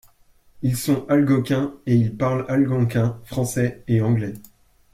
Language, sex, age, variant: French, male, 19-29, Français de métropole